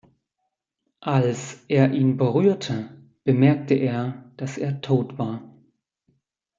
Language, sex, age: German, male, 30-39